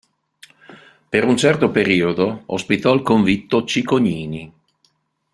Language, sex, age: Italian, male, 60-69